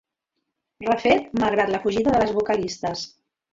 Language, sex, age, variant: Catalan, female, 60-69, Central